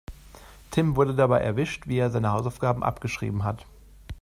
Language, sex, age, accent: German, male, 40-49, Deutschland Deutsch